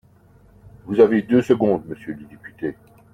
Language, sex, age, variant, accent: French, male, 50-59, Français d'Europe, Français de Belgique